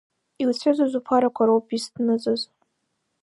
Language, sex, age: Abkhazian, female, under 19